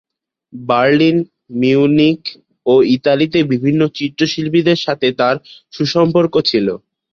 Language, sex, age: Bengali, male, under 19